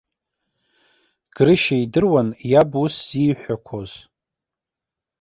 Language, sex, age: Abkhazian, male, 30-39